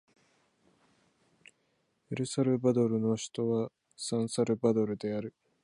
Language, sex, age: Japanese, male, 19-29